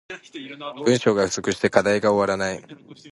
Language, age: Japanese, 19-29